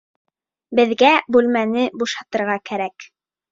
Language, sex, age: Bashkir, female, under 19